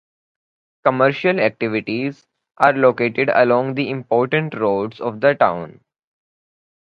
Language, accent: English, India and South Asia (India, Pakistan, Sri Lanka)